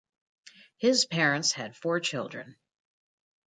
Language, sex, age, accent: English, female, 40-49, United States English